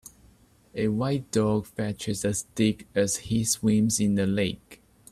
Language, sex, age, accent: English, male, 30-39, Hong Kong English